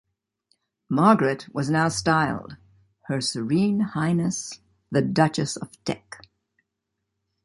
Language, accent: English, United States English